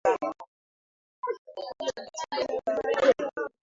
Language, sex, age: Swahili, female, 19-29